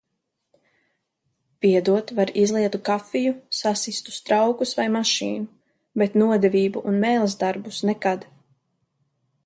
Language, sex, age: Latvian, female, 19-29